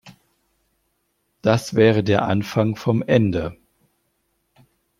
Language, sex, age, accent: German, male, 40-49, Deutschland Deutsch